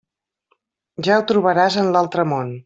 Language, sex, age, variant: Catalan, female, 50-59, Central